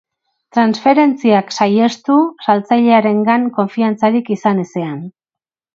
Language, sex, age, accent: Basque, female, 40-49, Erdialdekoa edo Nafarra (Gipuzkoa, Nafarroa)